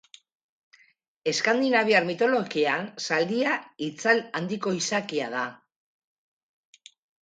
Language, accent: Basque, Mendebalekoa (Araba, Bizkaia, Gipuzkoako mendebaleko herri batzuk)